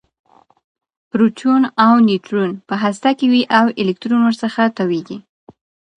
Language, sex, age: Pashto, female, 19-29